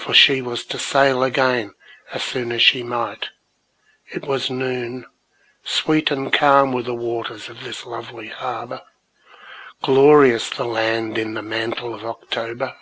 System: none